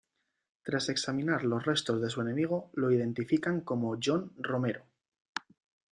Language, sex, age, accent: Spanish, male, 19-29, España: Centro-Sur peninsular (Madrid, Toledo, Castilla-La Mancha)